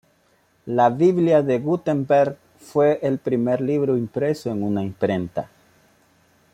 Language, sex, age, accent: Spanish, male, 40-49, América central